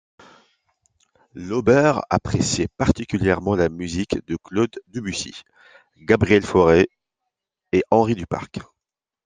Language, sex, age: French, male, 30-39